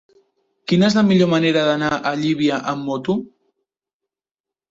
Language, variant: Catalan, Central